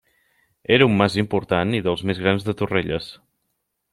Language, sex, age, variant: Catalan, male, 30-39, Central